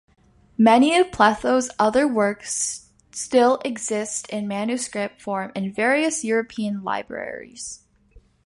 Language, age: English, 19-29